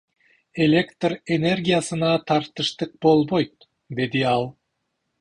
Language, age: Kyrgyz, 40-49